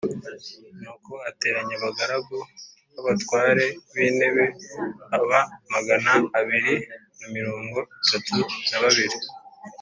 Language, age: Kinyarwanda, 19-29